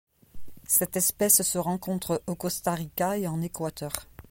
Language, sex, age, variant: French, female, 50-59, Français de métropole